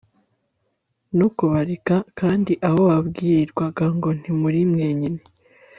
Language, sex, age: Kinyarwanda, female, 19-29